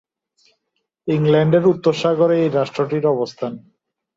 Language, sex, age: Bengali, male, 19-29